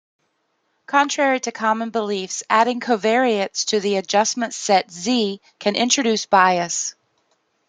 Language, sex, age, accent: English, female, 50-59, United States English